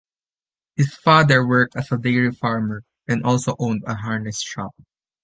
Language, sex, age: English, male, 19-29